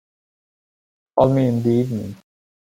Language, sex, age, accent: English, male, 30-39, India and South Asia (India, Pakistan, Sri Lanka)